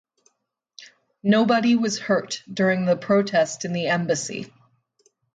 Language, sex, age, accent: English, female, 30-39, United States English